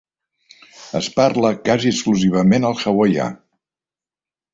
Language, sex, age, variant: Catalan, male, 70-79, Central